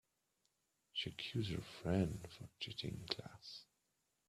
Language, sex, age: English, male, 19-29